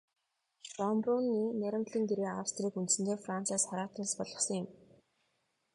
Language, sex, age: Mongolian, female, 19-29